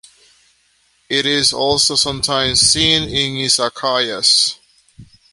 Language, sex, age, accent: English, male, 30-39, United States English